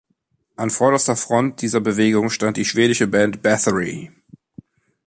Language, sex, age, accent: German, male, 30-39, Deutschland Deutsch